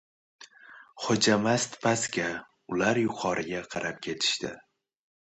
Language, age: Uzbek, 19-29